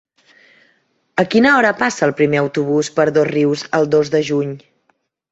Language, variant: Catalan, Central